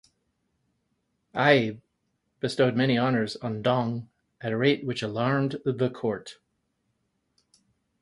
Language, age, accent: English, 40-49, United States English